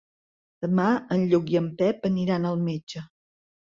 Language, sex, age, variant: Catalan, female, 50-59, Central